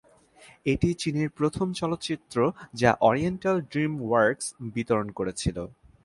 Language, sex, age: Bengali, male, 19-29